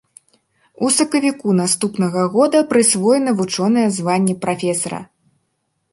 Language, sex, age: Belarusian, female, 19-29